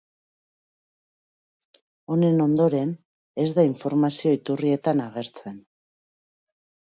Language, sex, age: Basque, female, 40-49